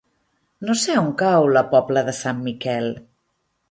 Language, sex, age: Catalan, female, 30-39